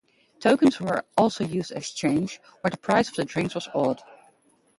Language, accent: English, United States English